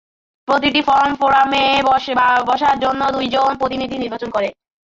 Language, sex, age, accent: Bengali, male, 40-49, প্রমিত